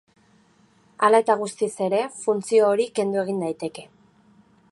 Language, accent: Basque, Erdialdekoa edo Nafarra (Gipuzkoa, Nafarroa)